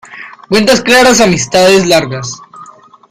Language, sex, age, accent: Spanish, male, under 19, Andino-Pacífico: Colombia, Perú, Ecuador, oeste de Bolivia y Venezuela andina